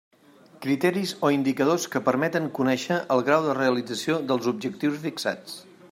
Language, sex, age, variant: Catalan, male, 50-59, Central